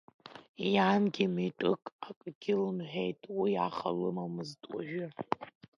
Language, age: Abkhazian, under 19